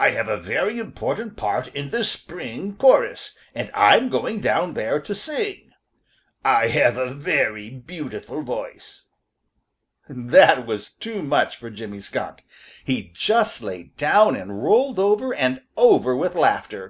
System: none